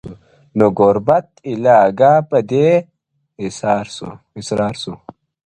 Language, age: Pashto, under 19